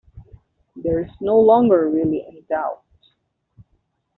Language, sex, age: English, male, 19-29